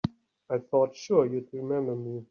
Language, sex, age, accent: English, male, 30-39, United States English